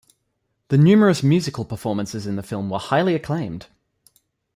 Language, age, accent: English, 19-29, Australian English